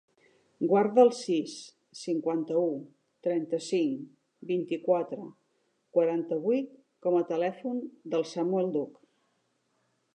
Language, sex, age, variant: Catalan, female, 60-69, Central